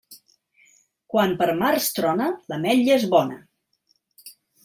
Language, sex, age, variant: Catalan, female, 60-69, Central